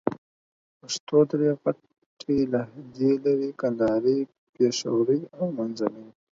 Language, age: Pashto, under 19